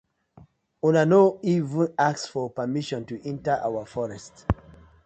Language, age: Nigerian Pidgin, 40-49